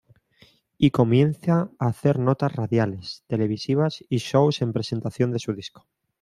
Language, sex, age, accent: Spanish, male, 30-39, España: Centro-Sur peninsular (Madrid, Toledo, Castilla-La Mancha)